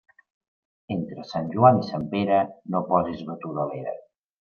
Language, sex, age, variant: Catalan, male, 30-39, Central